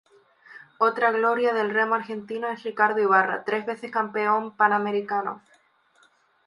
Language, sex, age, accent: Spanish, female, 19-29, España: Islas Canarias